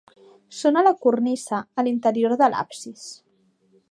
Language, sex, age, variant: Catalan, female, 19-29, Central